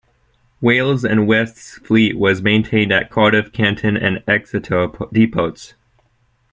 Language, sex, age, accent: English, male, under 19, United States English